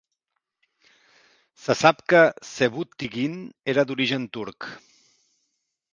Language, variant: Catalan, Central